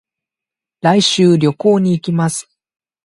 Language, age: Japanese, 19-29